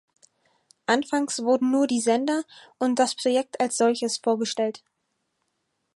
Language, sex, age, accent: German, female, 19-29, Deutschland Deutsch